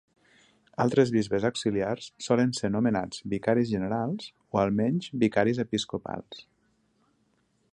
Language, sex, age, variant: Catalan, male, 30-39, Nord-Occidental